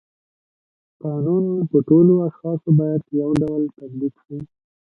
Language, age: Pashto, 19-29